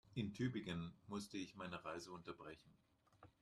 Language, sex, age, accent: German, male, 60-69, Deutschland Deutsch